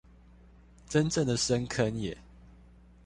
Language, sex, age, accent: Chinese, male, 19-29, 出生地：彰化縣